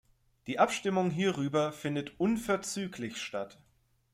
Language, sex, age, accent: German, male, 30-39, Deutschland Deutsch